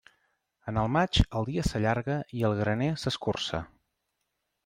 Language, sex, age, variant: Catalan, male, 30-39, Central